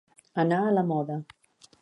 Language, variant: Catalan, Central